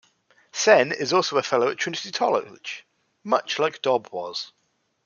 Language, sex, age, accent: English, male, 19-29, England English